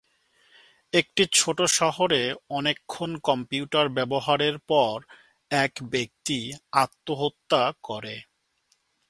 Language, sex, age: Bengali, male, 30-39